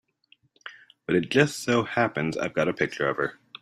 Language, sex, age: English, male, 30-39